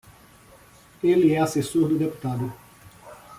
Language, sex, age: Portuguese, male, 40-49